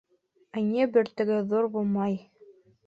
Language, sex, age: Bashkir, female, under 19